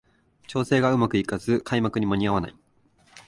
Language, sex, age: Japanese, male, 19-29